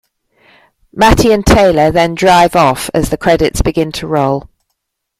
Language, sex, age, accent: English, female, 50-59, England English